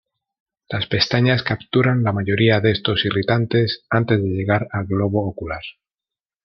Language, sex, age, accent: Spanish, male, 30-39, España: Centro-Sur peninsular (Madrid, Toledo, Castilla-La Mancha)